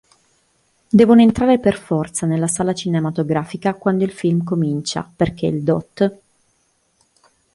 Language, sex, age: Italian, female, 30-39